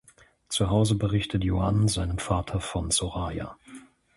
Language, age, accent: German, 40-49, Deutschland Deutsch